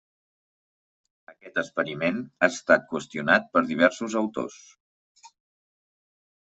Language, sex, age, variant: Catalan, male, 40-49, Central